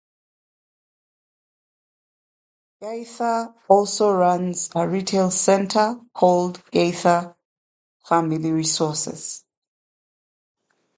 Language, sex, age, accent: English, female, 40-49, England English